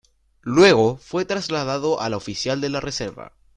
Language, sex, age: Spanish, male, 19-29